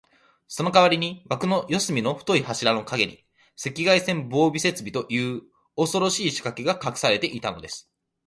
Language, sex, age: Japanese, male, 19-29